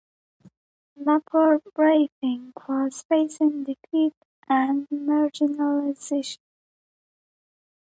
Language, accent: English, United States English